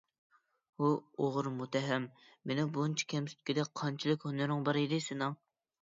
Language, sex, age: Uyghur, male, 19-29